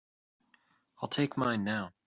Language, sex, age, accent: English, male, 30-39, United States English